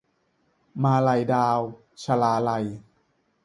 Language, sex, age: Thai, male, 30-39